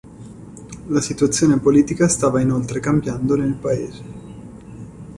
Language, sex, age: Italian, male, 19-29